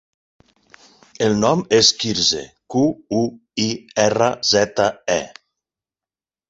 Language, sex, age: Catalan, male, 40-49